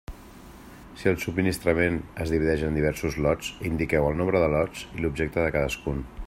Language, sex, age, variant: Catalan, male, 40-49, Central